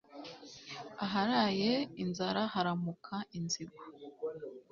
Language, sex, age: Kinyarwanda, female, 19-29